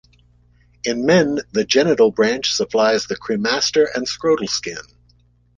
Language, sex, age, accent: English, male, 40-49, United States English